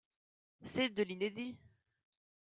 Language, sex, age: French, female, under 19